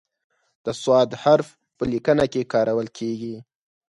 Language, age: Pashto, 19-29